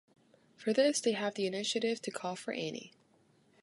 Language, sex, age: English, female, 19-29